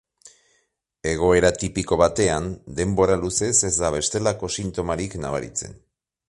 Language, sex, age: Basque, male, 50-59